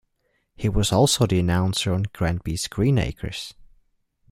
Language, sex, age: English, male, 19-29